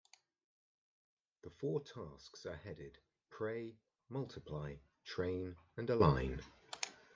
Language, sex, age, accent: English, male, 30-39, England English